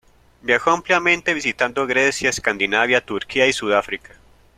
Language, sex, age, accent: Spanish, male, 19-29, Andino-Pacífico: Colombia, Perú, Ecuador, oeste de Bolivia y Venezuela andina